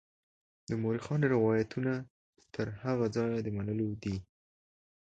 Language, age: Pashto, under 19